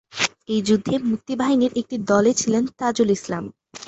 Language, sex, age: Bengali, female, under 19